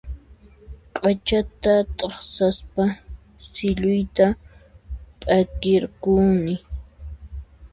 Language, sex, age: Puno Quechua, female, 19-29